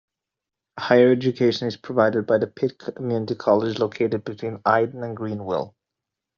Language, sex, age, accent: English, male, 19-29, United States English